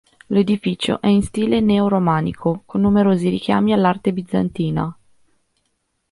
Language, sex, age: Italian, female, 30-39